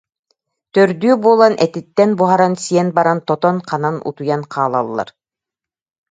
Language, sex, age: Yakut, female, 50-59